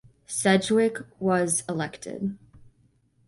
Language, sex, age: English, female, under 19